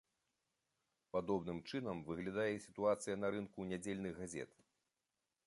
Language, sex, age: Belarusian, male, 50-59